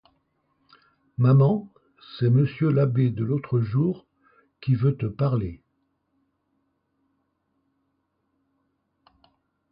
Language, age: French, 70-79